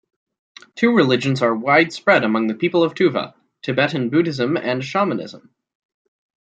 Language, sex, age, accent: English, male, under 19, United States English